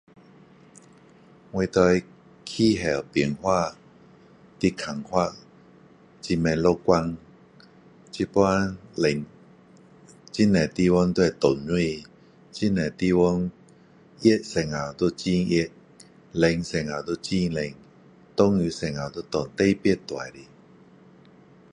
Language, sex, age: Min Dong Chinese, male, 50-59